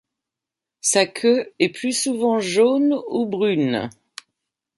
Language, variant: French, Français de métropole